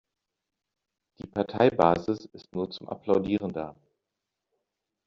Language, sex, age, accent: German, male, 40-49, Deutschland Deutsch